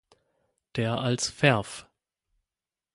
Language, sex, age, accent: German, male, 19-29, Deutschland Deutsch